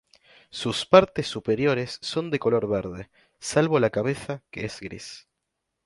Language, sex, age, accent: Spanish, male, under 19, Rioplatense: Argentina, Uruguay, este de Bolivia, Paraguay